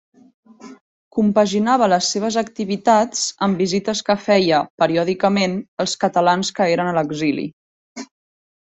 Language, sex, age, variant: Catalan, female, 30-39, Central